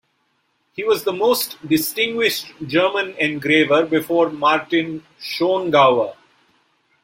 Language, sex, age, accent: English, male, 50-59, India and South Asia (India, Pakistan, Sri Lanka)